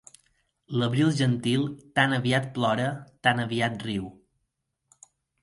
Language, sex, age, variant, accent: Catalan, male, 19-29, Balear, mallorquí